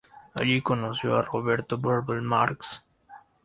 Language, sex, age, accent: Spanish, male, 19-29, Andino-Pacífico: Colombia, Perú, Ecuador, oeste de Bolivia y Venezuela andina